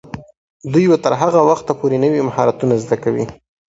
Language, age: Pashto, 19-29